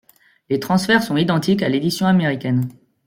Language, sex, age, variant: French, female, 30-39, Français de métropole